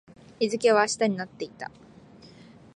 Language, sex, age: Japanese, female, 19-29